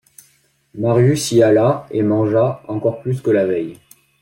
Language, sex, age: French, male, under 19